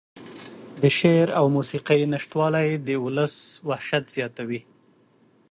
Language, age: Pashto, 30-39